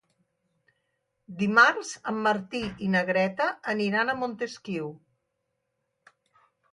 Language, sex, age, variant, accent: Catalan, female, 60-69, Central, central